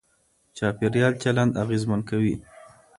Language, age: Pashto, 30-39